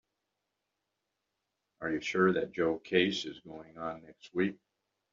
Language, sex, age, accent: English, male, 70-79, United States English